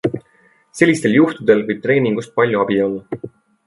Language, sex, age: Estonian, male, 19-29